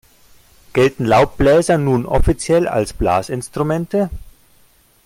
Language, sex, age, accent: German, male, 50-59, Deutschland Deutsch